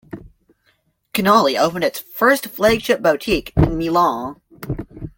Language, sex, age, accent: English, male, under 19, Canadian English